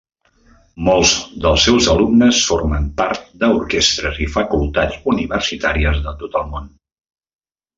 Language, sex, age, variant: Catalan, male, 50-59, Central